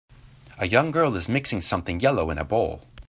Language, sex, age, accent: English, male, 19-29, United States English